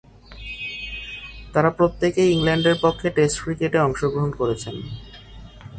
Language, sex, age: Bengali, male, 19-29